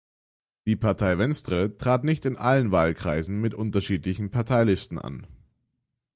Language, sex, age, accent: German, male, under 19, Deutschland Deutsch; Österreichisches Deutsch